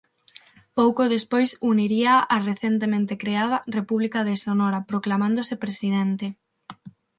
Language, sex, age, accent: Galician, female, under 19, Central (gheada); Neofalante